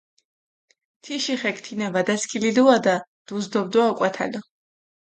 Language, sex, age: Mingrelian, female, 19-29